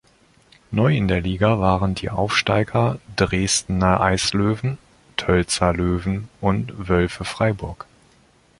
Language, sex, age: German, male, 30-39